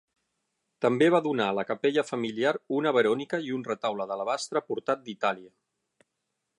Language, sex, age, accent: Catalan, male, 50-59, balear; central